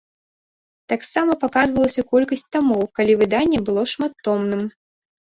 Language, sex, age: Belarusian, female, 19-29